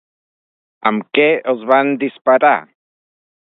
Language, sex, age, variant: Catalan, male, 40-49, Nord-Occidental